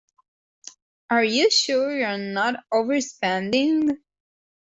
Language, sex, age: English, female, 19-29